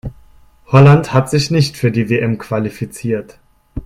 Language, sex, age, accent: German, male, 30-39, Deutschland Deutsch